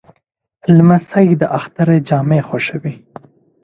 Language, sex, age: Pashto, male, 19-29